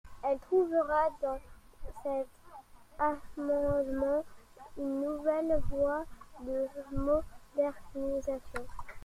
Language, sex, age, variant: French, male, 40-49, Français de métropole